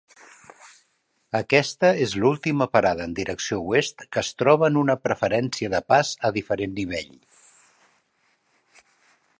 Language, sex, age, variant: Catalan, male, 50-59, Central